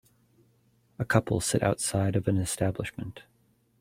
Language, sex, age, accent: English, male, 40-49, United States English